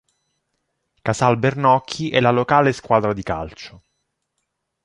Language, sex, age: Italian, male, 30-39